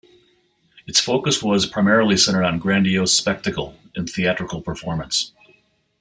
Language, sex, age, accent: English, male, 60-69, United States English